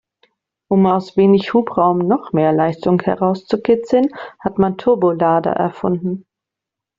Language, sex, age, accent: German, female, 30-39, Deutschland Deutsch